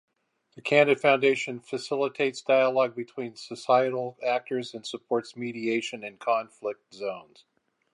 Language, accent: English, United States English